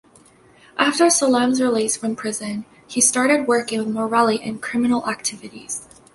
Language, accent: English, Canadian English